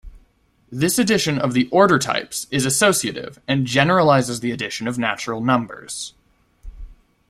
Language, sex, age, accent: English, male, 19-29, United States English